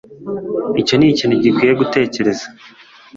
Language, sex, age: Kinyarwanda, female, under 19